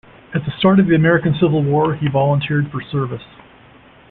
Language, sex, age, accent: English, male, 50-59, United States English